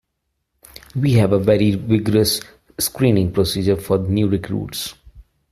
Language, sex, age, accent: English, male, 30-39, India and South Asia (India, Pakistan, Sri Lanka)